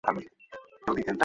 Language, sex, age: Bengali, male, 19-29